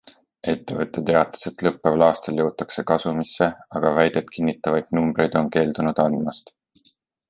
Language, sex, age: Estonian, male, 19-29